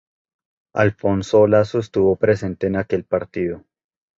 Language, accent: Spanish, Andino-Pacífico: Colombia, Perú, Ecuador, oeste de Bolivia y Venezuela andina